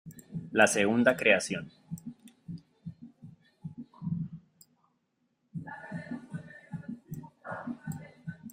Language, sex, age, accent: Spanish, male, 40-49, Andino-Pacífico: Colombia, Perú, Ecuador, oeste de Bolivia y Venezuela andina